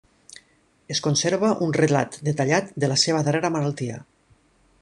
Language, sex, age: Catalan, male, 40-49